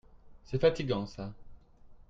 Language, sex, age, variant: French, male, 30-39, Français de métropole